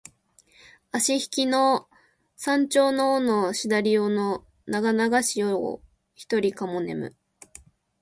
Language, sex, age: Japanese, female, 19-29